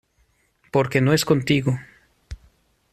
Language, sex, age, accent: Spanish, male, 30-39, México